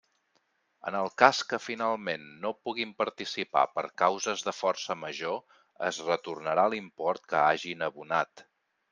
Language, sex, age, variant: Catalan, male, 40-49, Central